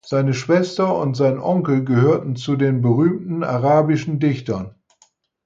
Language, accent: German, Norddeutsch